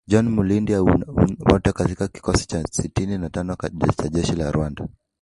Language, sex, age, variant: Swahili, male, 19-29, Kiswahili cha Bara ya Kenya